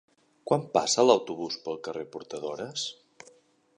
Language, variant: Catalan, Central